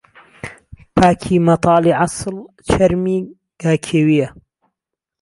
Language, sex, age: Central Kurdish, male, 19-29